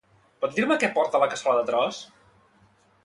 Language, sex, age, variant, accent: Catalan, male, 30-39, Central, central